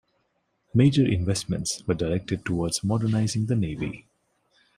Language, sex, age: English, male, 19-29